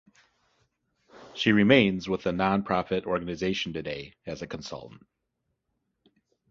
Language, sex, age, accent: English, male, 40-49, United States English